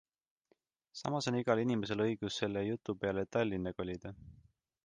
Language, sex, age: Estonian, male, 19-29